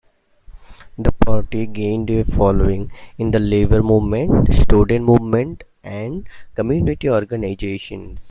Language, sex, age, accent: English, male, 19-29, United States English